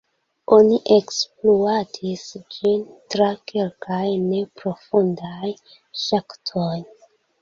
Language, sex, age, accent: Esperanto, female, 19-29, Internacia